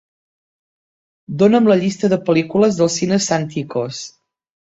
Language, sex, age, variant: Catalan, female, 50-59, Central